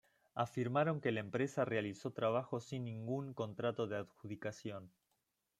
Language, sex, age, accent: Spanish, male, 30-39, Rioplatense: Argentina, Uruguay, este de Bolivia, Paraguay